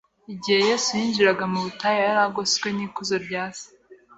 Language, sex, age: Kinyarwanda, female, 19-29